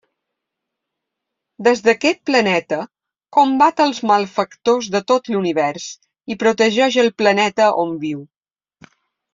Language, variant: Catalan, Balear